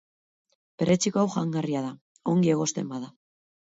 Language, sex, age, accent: Basque, female, 19-29, Mendebalekoa (Araba, Bizkaia, Gipuzkoako mendebaleko herri batzuk)